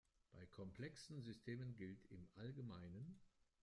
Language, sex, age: German, male, 50-59